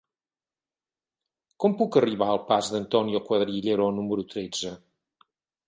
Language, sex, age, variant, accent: Catalan, male, 50-59, Central, Girona